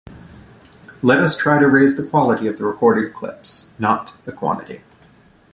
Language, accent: English, United States English